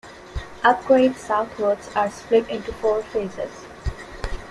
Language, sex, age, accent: English, female, 19-29, India and South Asia (India, Pakistan, Sri Lanka)